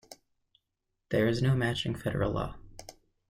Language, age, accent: English, 19-29, United States English